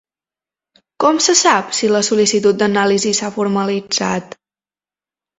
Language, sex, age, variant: Catalan, female, 19-29, Central